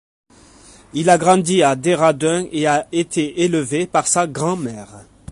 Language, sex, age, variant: French, male, 40-49, Français de métropole